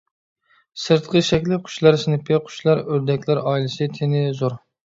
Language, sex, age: Uyghur, male, 30-39